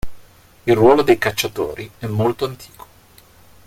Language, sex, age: Italian, male, 40-49